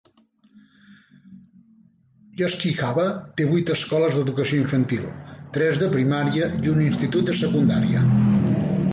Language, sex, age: Catalan, female, 60-69